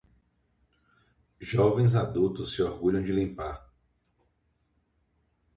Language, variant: Portuguese, Portuguese (Brasil)